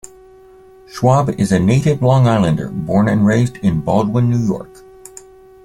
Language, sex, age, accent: English, male, 50-59, United States English